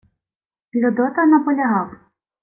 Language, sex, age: Ukrainian, female, 19-29